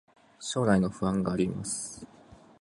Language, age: Japanese, 19-29